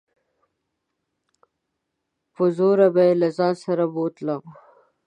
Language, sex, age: Pashto, female, 19-29